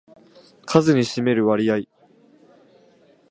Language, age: Japanese, 19-29